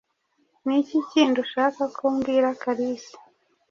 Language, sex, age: Kinyarwanda, female, 30-39